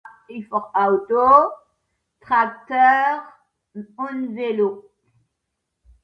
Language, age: French, 70-79